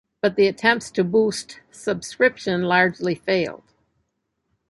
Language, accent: English, United States English